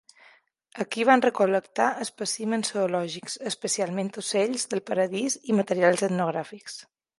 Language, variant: Catalan, Balear